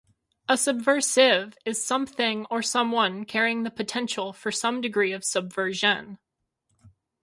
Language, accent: English, United States English